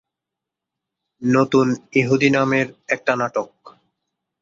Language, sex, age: Bengali, male, 19-29